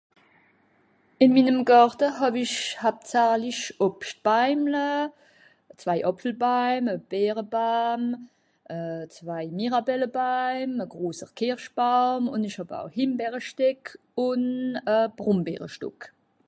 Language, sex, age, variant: Swiss German, female, 40-49, Nordniederàlemmànisch (Rishoffe, Zàwere, Bùsswìller, Hawenau, Brüemt, Stroossbùri, Molse, Dàmbàch, Schlettstàtt, Pfàlzbùri usw.)